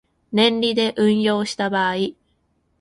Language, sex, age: Japanese, female, 19-29